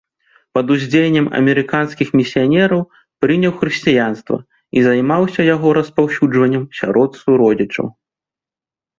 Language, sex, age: Belarusian, male, 30-39